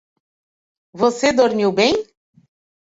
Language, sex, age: Portuguese, female, 50-59